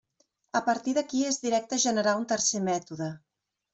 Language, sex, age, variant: Catalan, female, 40-49, Central